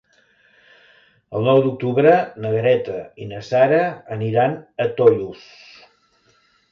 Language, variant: Catalan, Central